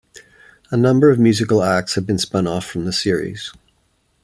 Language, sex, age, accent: English, male, 50-59, Canadian English